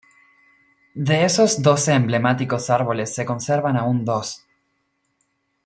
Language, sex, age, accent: Spanish, male, 19-29, Rioplatense: Argentina, Uruguay, este de Bolivia, Paraguay